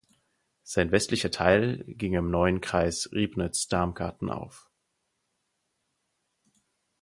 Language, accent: German, Deutschland Deutsch